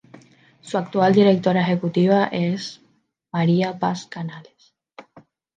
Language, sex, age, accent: Spanish, female, 19-29, España: Islas Canarias